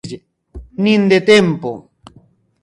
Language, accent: Galician, Normativo (estándar)